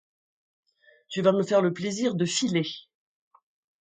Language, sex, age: French, female, 60-69